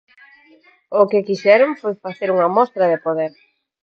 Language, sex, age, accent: Galician, female, 30-39, Neofalante